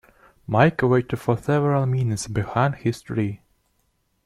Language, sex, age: English, male, 19-29